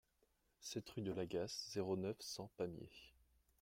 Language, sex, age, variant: French, male, 30-39, Français de métropole